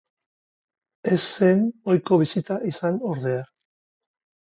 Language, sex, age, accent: Basque, male, 50-59, Mendebalekoa (Araba, Bizkaia, Gipuzkoako mendebaleko herri batzuk)